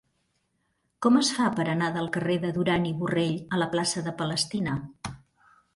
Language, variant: Catalan, Central